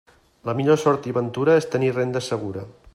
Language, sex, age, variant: Catalan, male, 50-59, Central